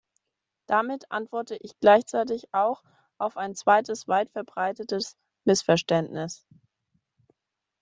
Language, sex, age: German, female, 19-29